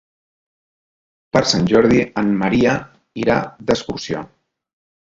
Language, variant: Catalan, Central